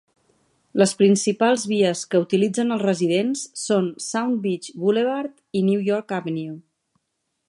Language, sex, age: Catalan, female, 40-49